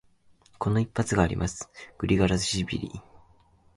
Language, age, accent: Japanese, under 19, 標準語